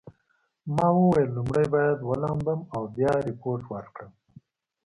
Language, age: Pashto, under 19